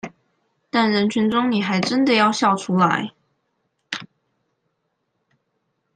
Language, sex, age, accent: Chinese, female, 19-29, 出生地：臺南市